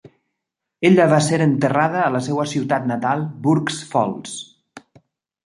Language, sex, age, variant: Catalan, male, 40-49, Balear